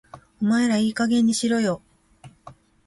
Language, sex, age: Japanese, female, 50-59